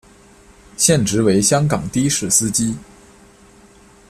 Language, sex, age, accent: Chinese, male, 19-29, 出生地：河南省